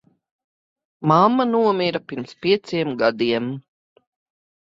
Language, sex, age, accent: Latvian, female, 50-59, Vidzemes